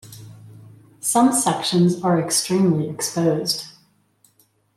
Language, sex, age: English, female, 50-59